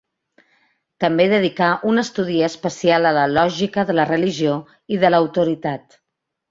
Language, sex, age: Catalan, female, 40-49